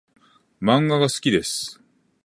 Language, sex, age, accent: Japanese, male, 40-49, 標準語